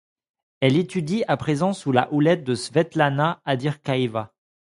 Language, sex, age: French, male, 30-39